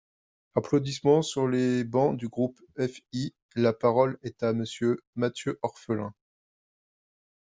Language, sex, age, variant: French, male, 30-39, Français de métropole